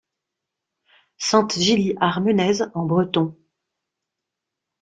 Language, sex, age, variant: French, female, 50-59, Français de métropole